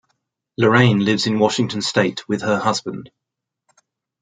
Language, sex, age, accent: English, male, 60-69, England English